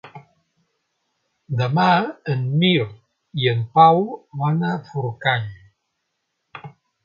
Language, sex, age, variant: Catalan, male, 60-69, Central